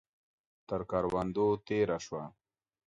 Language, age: Pashto, 30-39